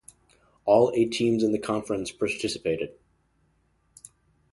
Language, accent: English, United States English